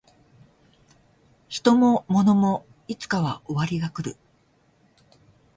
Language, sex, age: Japanese, female, 60-69